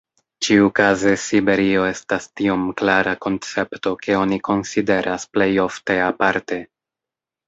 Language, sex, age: Esperanto, male, 30-39